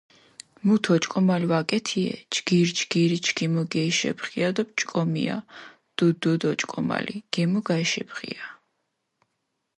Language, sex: Mingrelian, female